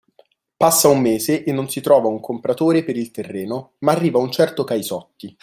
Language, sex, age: Italian, male, 19-29